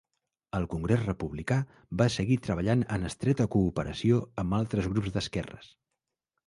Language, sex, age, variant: Catalan, male, 40-49, Central